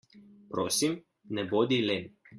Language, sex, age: Slovenian, male, 19-29